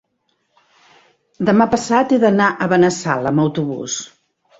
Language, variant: Catalan, Central